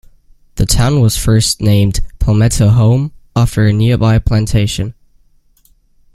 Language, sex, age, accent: English, male, under 19, United States English